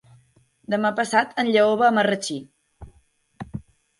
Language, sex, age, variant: Catalan, female, 19-29, Central